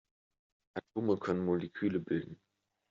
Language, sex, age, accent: German, male, 19-29, Deutschland Deutsch